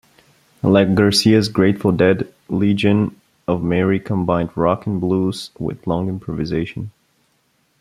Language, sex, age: English, male, 19-29